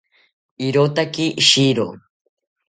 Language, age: South Ucayali Ashéninka, under 19